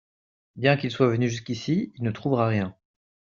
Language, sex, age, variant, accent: French, male, 30-39, Français d'Europe, Français de Belgique